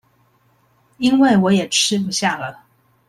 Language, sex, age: Chinese, female, 30-39